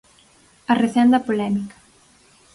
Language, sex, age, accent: Galician, female, 19-29, Central (gheada)